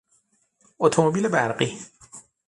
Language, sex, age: Persian, male, 30-39